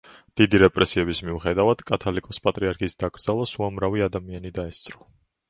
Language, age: Georgian, under 19